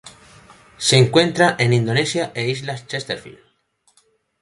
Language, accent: Spanish, España: Sur peninsular (Andalucia, Extremadura, Murcia)